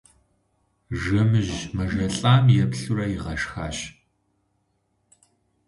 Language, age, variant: Kabardian, 30-39, Адыгэбзэ (Къэбэрдей, Кирил, псоми зэдай)